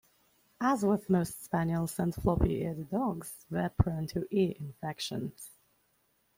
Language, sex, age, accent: English, male, under 19, Australian English